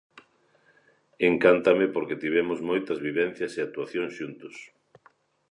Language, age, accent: Galician, 60-69, Normativo (estándar)